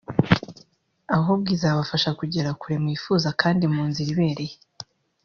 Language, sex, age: Kinyarwanda, female, 19-29